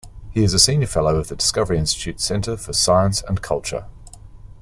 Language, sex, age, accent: English, male, 40-49, Australian English